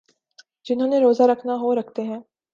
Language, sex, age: Urdu, female, 19-29